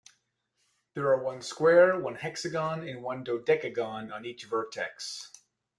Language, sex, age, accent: English, male, 40-49, United States English